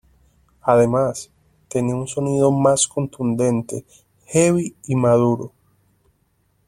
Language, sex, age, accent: Spanish, male, 19-29, Caribe: Cuba, Venezuela, Puerto Rico, República Dominicana, Panamá, Colombia caribeña, México caribeño, Costa del golfo de México